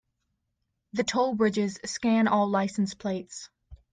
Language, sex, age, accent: English, female, under 19, United States English